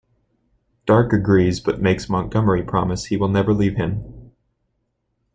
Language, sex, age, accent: English, male, 19-29, United States English